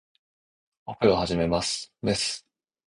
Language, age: Japanese, 30-39